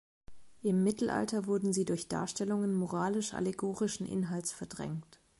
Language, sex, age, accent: German, female, 30-39, Deutschland Deutsch